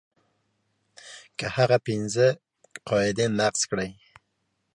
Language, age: Pashto, 19-29